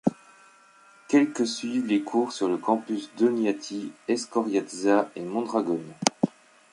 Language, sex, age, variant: French, male, 30-39, Français de métropole